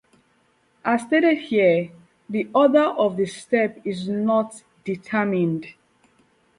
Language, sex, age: English, female, 19-29